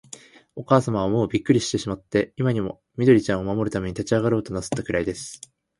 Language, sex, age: Japanese, male, 19-29